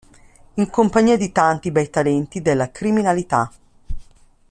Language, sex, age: Italian, female, 50-59